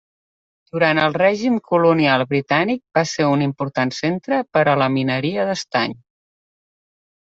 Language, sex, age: Catalan, female, 40-49